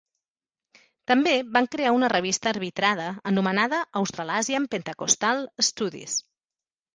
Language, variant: Catalan, Central